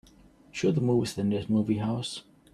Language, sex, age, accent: English, male, 30-39, England English